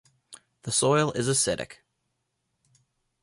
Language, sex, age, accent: English, male, 19-29, United States English